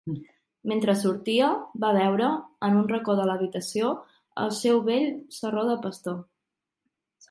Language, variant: Catalan, Central